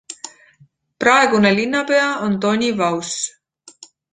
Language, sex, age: Estonian, female, 40-49